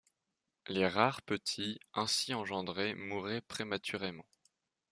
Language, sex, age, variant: French, male, under 19, Français de métropole